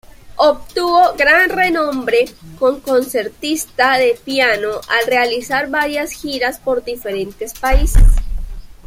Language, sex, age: Spanish, female, 19-29